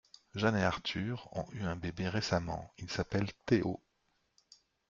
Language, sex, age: French, male, 50-59